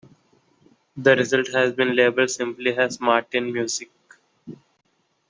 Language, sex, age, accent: English, male, 19-29, England English